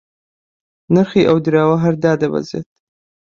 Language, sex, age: Central Kurdish, male, 19-29